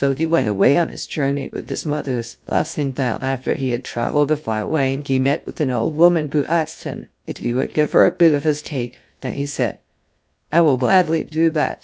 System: TTS, GlowTTS